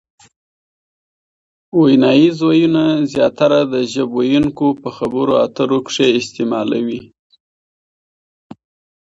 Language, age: Pashto, 30-39